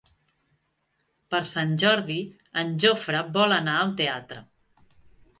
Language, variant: Catalan, Central